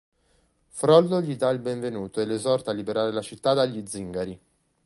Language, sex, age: Italian, male, 19-29